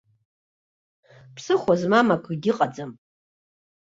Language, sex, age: Abkhazian, female, 60-69